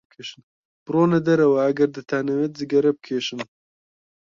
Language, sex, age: Central Kurdish, male, 19-29